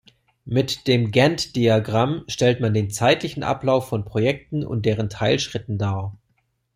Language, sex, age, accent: German, male, 40-49, Deutschland Deutsch